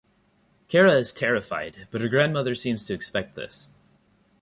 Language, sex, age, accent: English, male, 30-39, United States English